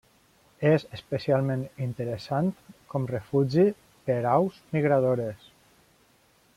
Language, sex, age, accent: Catalan, male, 30-39, valencià